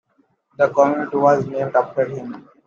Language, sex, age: English, male, 19-29